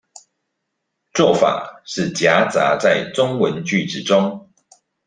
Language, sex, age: Chinese, male, 40-49